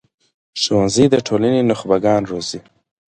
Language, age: Pashto, 19-29